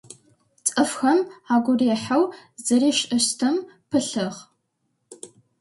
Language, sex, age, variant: Adyghe, female, under 19, Адыгабзэ (Кирил, пстэумэ зэдыряе)